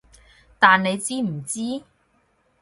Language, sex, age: Cantonese, female, 19-29